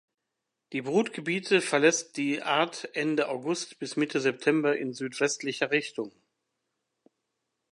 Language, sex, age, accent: German, male, 60-69, Deutschland Deutsch